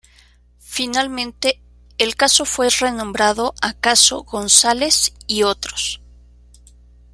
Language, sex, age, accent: Spanish, female, 30-39, México